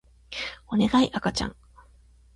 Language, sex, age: Japanese, female, 40-49